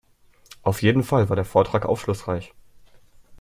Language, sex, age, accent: German, male, under 19, Deutschland Deutsch